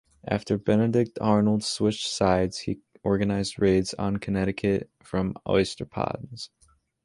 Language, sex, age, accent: English, male, under 19, United States English